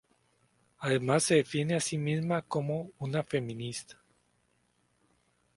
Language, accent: Spanish, América central